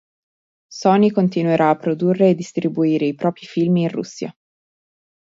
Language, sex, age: Italian, female, 30-39